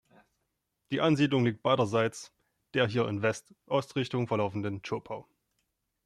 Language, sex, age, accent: German, male, 30-39, Deutschland Deutsch